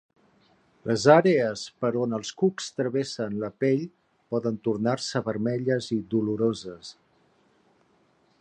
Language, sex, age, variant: Catalan, male, 50-59, Central